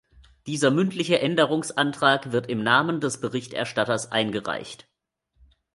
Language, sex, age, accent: German, male, 19-29, Deutschland Deutsch